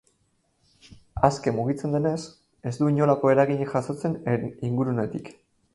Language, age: Basque, 90+